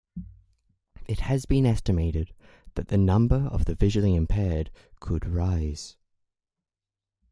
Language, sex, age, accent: English, male, 19-29, England English